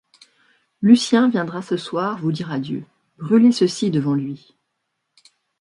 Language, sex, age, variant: French, female, 40-49, Français de métropole